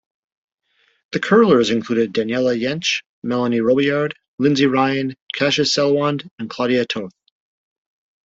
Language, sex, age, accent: English, male, 30-39, Canadian English